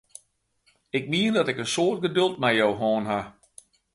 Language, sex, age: Western Frisian, male, 50-59